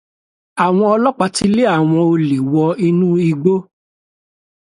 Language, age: Yoruba, 50-59